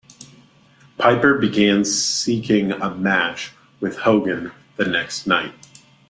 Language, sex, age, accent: English, male, 30-39, United States English